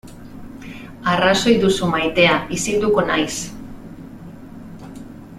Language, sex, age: Basque, female, 40-49